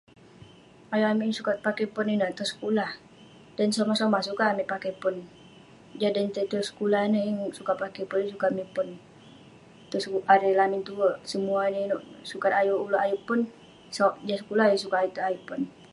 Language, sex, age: Western Penan, female, under 19